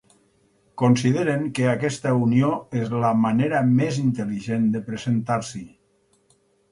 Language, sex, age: Catalan, male, 60-69